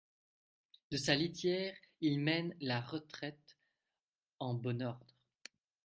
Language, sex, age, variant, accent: French, male, 19-29, Français d'Europe, Français de Belgique